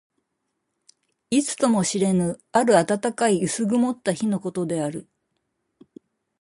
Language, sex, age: Japanese, female, 60-69